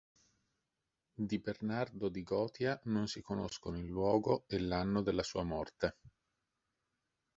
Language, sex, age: Italian, male, 40-49